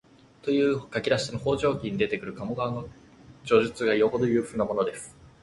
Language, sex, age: Japanese, male, under 19